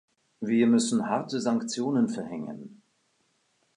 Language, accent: German, Schweizerdeutsch